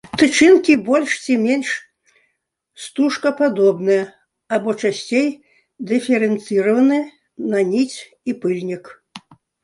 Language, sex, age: Belarusian, female, 70-79